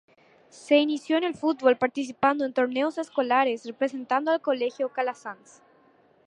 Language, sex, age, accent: Spanish, female, under 19, Rioplatense: Argentina, Uruguay, este de Bolivia, Paraguay